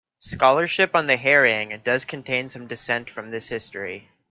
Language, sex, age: English, male, under 19